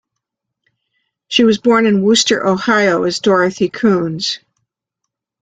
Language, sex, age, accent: English, female, 70-79, United States English